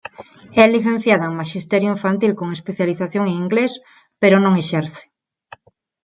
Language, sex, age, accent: Galician, female, 40-49, Neofalante